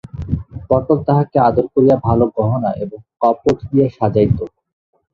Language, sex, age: Bengali, male, 19-29